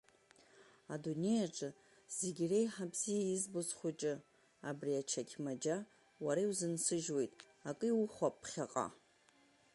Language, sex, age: Abkhazian, female, 40-49